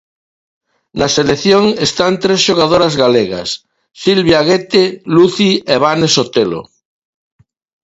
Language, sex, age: Galician, male, 50-59